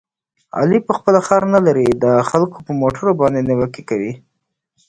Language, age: Pashto, 40-49